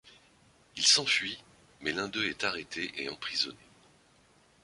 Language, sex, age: French, male, 50-59